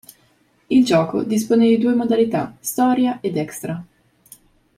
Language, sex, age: Italian, female, 19-29